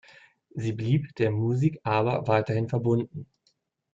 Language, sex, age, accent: German, male, 19-29, Deutschland Deutsch